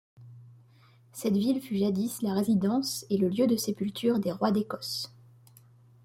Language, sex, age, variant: French, female, 19-29, Français de métropole